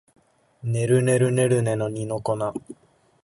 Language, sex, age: Japanese, male, 19-29